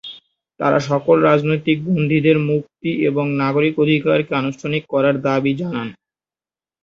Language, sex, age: Bengali, male, 19-29